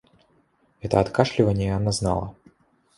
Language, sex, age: Russian, male, 19-29